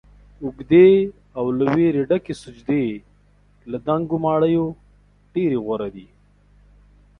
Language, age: Pashto, 40-49